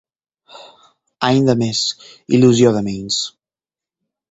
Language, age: Catalan, 19-29